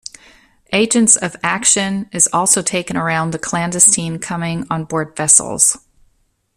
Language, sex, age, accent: English, female, 50-59, United States English